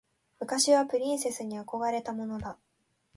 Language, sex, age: Japanese, female, 19-29